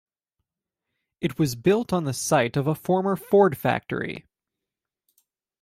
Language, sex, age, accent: English, male, 19-29, United States English